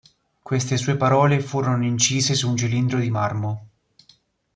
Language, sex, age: Italian, male, 19-29